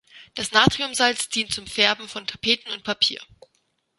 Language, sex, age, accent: German, female, 30-39, Deutschland Deutsch